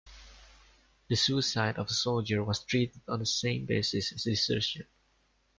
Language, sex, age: English, male, 19-29